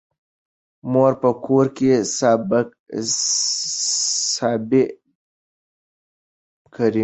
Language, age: Pashto, under 19